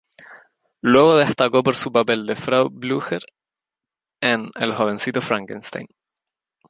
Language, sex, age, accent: Spanish, male, 19-29, España: Islas Canarias